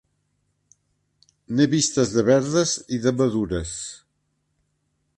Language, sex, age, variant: Catalan, male, 70-79, Central